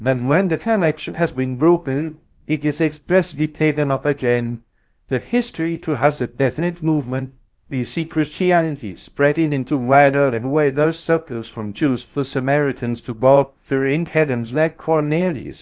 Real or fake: fake